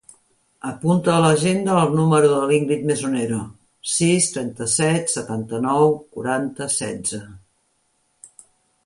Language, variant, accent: Catalan, Central, central